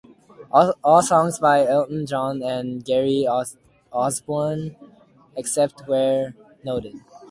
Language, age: English, under 19